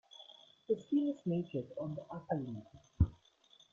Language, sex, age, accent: English, male, 19-29, Southern African (South Africa, Zimbabwe, Namibia)